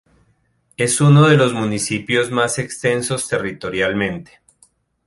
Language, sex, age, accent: Spanish, male, 40-49, Andino-Pacífico: Colombia, Perú, Ecuador, oeste de Bolivia y Venezuela andina